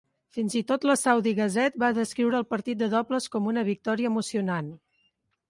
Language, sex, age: Catalan, male, 40-49